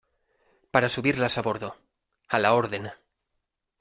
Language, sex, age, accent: Spanish, male, 19-29, España: Centro-Sur peninsular (Madrid, Toledo, Castilla-La Mancha)